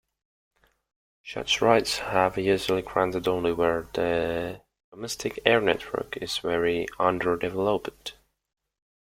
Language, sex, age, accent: English, male, 19-29, United States English